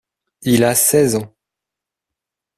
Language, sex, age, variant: French, male, 30-39, Français de métropole